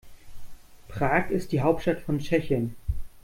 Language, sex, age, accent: German, male, 30-39, Deutschland Deutsch